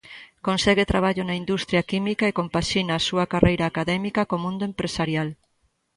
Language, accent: Galician, Atlántico (seseo e gheada)